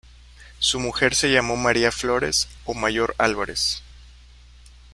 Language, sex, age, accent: Spanish, male, 19-29, México